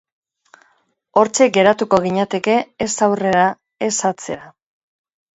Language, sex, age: Basque, female, 50-59